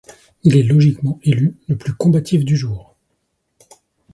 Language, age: French, 40-49